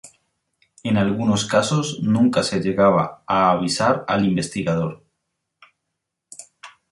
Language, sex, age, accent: Spanish, male, 19-29, Andino-Pacífico: Colombia, Perú, Ecuador, oeste de Bolivia y Venezuela andina